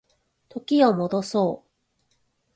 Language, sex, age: Japanese, female, 30-39